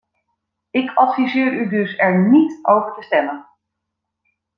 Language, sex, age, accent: Dutch, female, 40-49, Nederlands Nederlands